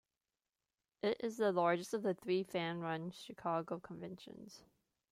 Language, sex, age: English, female, 19-29